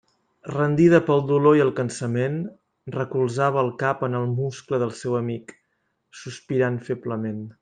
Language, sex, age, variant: Catalan, male, 30-39, Central